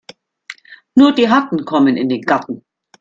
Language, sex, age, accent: German, female, 50-59, Deutschland Deutsch